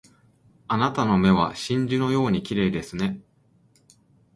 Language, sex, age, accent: Japanese, male, 40-49, 関西弁